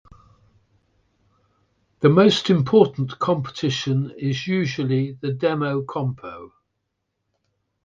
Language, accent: English, England English